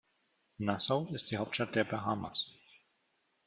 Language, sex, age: German, male, 30-39